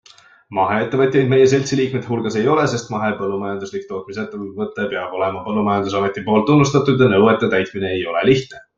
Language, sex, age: Estonian, male, 19-29